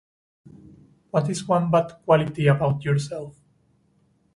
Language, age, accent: English, 19-29, United States English